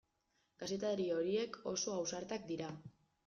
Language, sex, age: Basque, female, 19-29